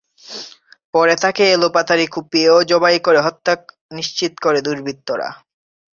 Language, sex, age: Bengali, male, 19-29